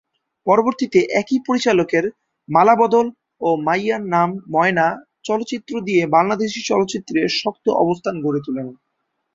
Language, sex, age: Bengali, male, 19-29